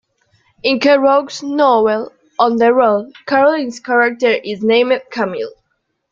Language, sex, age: English, female, under 19